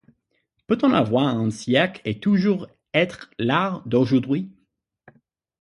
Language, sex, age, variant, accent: French, male, 19-29, Français d'Amérique du Nord, Français du Canada